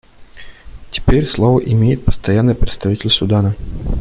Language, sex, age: Russian, male, 30-39